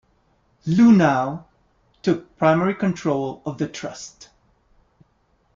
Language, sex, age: English, male, 50-59